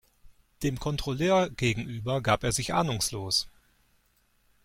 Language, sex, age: German, male, 50-59